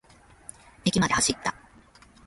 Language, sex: Japanese, female